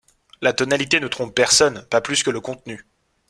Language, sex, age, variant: French, male, 19-29, Français de métropole